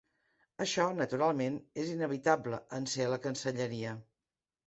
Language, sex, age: Catalan, female, 50-59